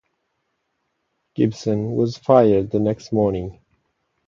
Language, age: English, 40-49